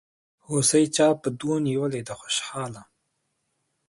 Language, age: Pashto, 19-29